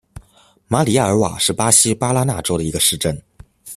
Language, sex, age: Chinese, male, under 19